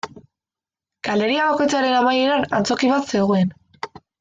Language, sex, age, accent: Basque, female, under 19, Erdialdekoa edo Nafarra (Gipuzkoa, Nafarroa)